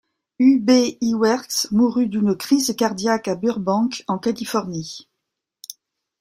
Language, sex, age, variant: French, female, 60-69, Français de métropole